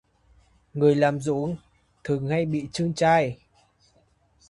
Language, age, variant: Vietnamese, 19-29, Hà Nội